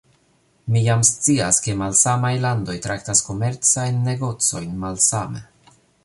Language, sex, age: Esperanto, male, 40-49